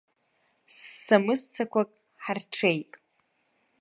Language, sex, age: Abkhazian, female, under 19